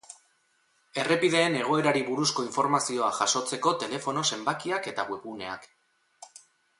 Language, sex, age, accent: Basque, male, 40-49, Mendebalekoa (Araba, Bizkaia, Gipuzkoako mendebaleko herri batzuk)